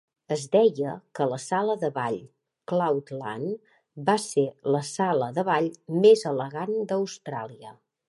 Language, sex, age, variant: Catalan, female, 50-59, Central